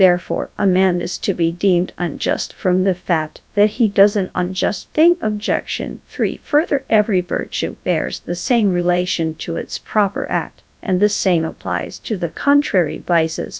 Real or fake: fake